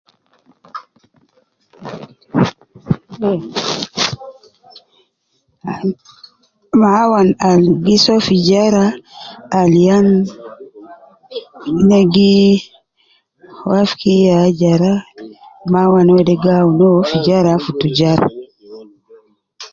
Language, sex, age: Nubi, female, 60-69